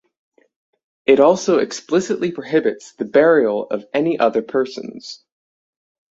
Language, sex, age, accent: English, male, under 19, United States English